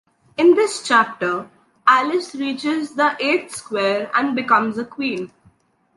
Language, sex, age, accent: English, female, 19-29, India and South Asia (India, Pakistan, Sri Lanka)